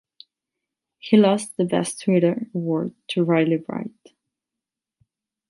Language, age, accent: English, 19-29, United States English; England English; Irish English